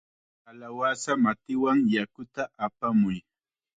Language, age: Chiquián Ancash Quechua, 19-29